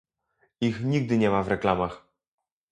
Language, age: Polish, 19-29